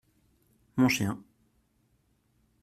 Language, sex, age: French, male, 19-29